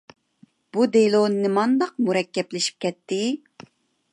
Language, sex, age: Uyghur, female, 30-39